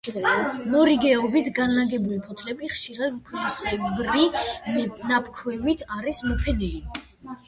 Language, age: Georgian, under 19